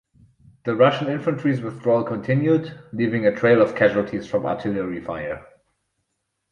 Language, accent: English, German